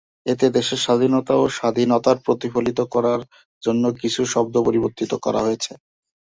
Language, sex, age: Bengali, male, 19-29